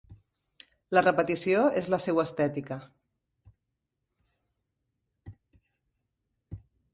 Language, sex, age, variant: Catalan, female, 40-49, Central